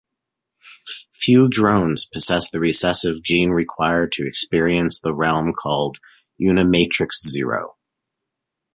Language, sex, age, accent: English, male, 30-39, Canadian English